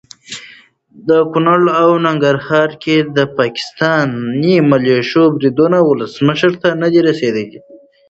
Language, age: Pashto, 19-29